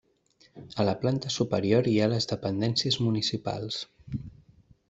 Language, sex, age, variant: Catalan, male, 19-29, Central